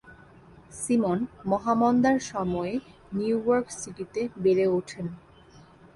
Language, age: Bengali, 19-29